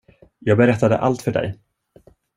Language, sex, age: Swedish, male, 30-39